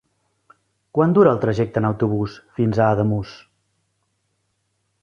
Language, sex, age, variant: Catalan, male, 40-49, Central